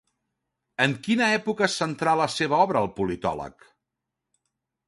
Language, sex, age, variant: Catalan, male, 50-59, Central